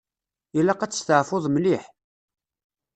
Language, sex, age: Kabyle, male, 30-39